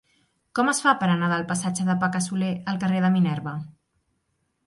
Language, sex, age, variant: Catalan, female, 19-29, Central